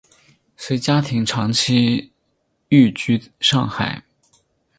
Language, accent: Chinese, 出生地：江西省